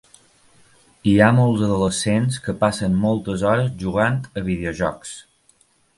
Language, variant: Catalan, Balear